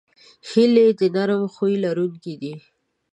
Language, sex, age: Pashto, female, 19-29